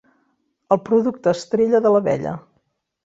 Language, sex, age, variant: Catalan, female, 40-49, Central